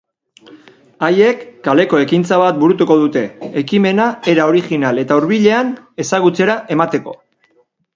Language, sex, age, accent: Basque, male, 40-49, Erdialdekoa edo Nafarra (Gipuzkoa, Nafarroa)